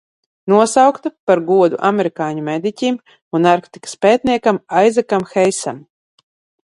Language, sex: Latvian, female